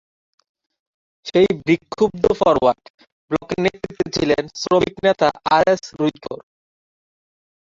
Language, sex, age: Bengali, male, 19-29